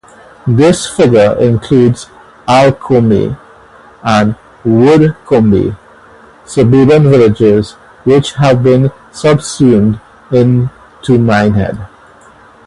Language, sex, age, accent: English, male, 40-49, West Indies and Bermuda (Bahamas, Bermuda, Jamaica, Trinidad)